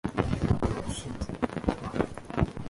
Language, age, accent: Chinese, 19-29, 出生地：上海市